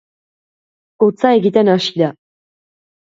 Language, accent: Basque, Nafar-lapurtarra edo Zuberotarra (Lapurdi, Nafarroa Beherea, Zuberoa)